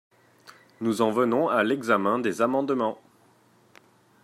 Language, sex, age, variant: French, male, 30-39, Français de métropole